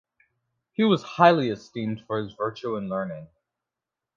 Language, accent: English, West Indies and Bermuda (Bahamas, Bermuda, Jamaica, Trinidad)